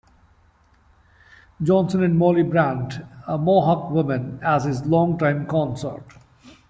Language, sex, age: English, male, 50-59